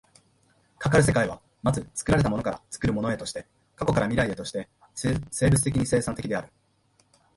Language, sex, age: Japanese, male, 19-29